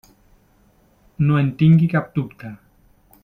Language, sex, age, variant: Catalan, male, 40-49, Central